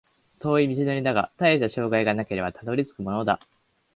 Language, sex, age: Japanese, male, under 19